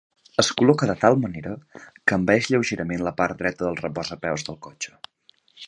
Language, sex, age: Catalan, male, 19-29